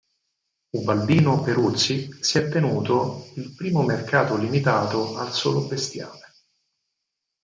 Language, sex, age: Italian, male, 30-39